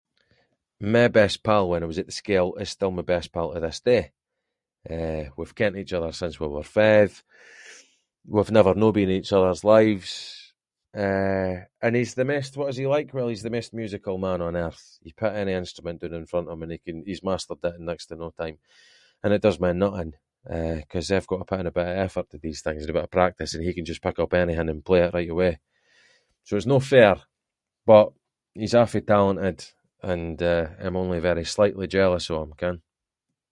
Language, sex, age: Scots, male, 30-39